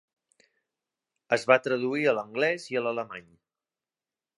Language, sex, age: Catalan, male, 30-39